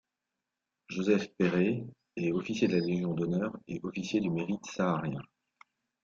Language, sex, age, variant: French, male, 50-59, Français de métropole